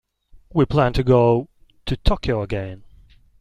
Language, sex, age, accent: English, male, 19-29, United States English